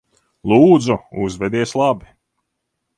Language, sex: Latvian, male